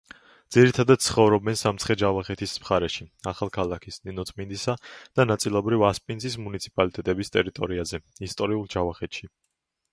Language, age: Georgian, under 19